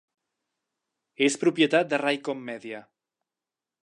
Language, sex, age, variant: Catalan, male, 40-49, Central